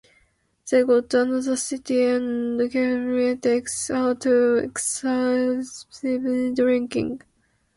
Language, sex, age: English, female, 19-29